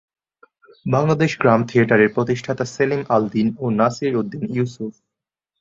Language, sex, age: Bengali, male, 19-29